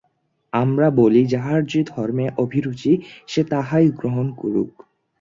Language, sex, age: Bengali, male, under 19